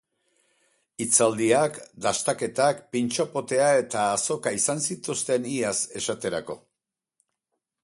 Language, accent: Basque, Erdialdekoa edo Nafarra (Gipuzkoa, Nafarroa)